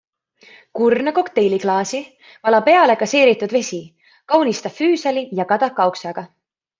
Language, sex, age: Estonian, female, 19-29